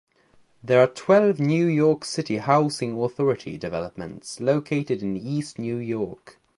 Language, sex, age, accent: English, male, under 19, England English